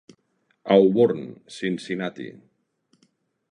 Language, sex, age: Catalan, male, 40-49